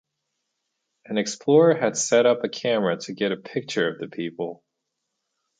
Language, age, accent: English, 30-39, United States English